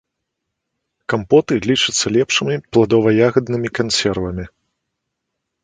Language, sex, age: Belarusian, male, 40-49